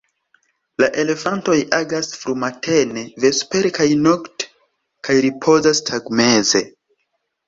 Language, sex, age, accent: Esperanto, male, 19-29, Internacia